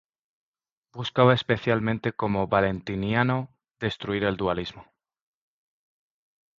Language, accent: Spanish, España: Centro-Sur peninsular (Madrid, Toledo, Castilla-La Mancha)